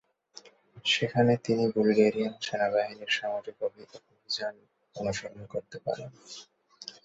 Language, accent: Bengali, Bangladeshi